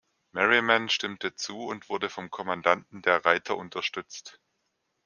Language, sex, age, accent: German, male, 40-49, Deutschland Deutsch